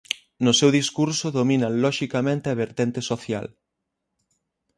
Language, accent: Galician, Oriental (común en zona oriental); Normativo (estándar)